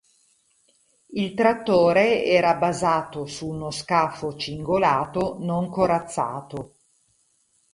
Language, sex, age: Italian, female, 40-49